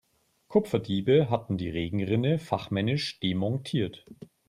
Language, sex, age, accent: German, male, 40-49, Deutschland Deutsch